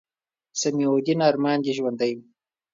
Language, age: Pashto, 30-39